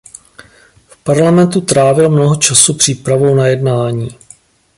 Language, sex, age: Czech, male, 40-49